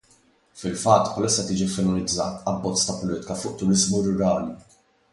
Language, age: Maltese, 19-29